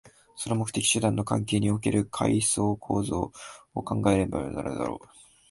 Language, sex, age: Japanese, male, 19-29